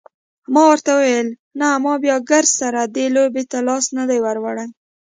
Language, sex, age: Pashto, female, 19-29